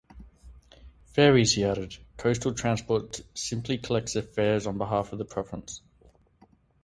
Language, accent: English, Australian English